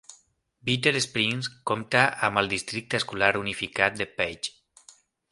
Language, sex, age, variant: Catalan, male, 40-49, Central